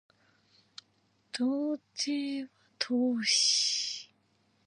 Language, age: Japanese, 19-29